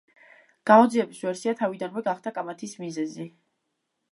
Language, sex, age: Georgian, female, under 19